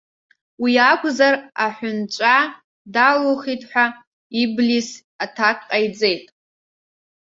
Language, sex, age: Abkhazian, female, under 19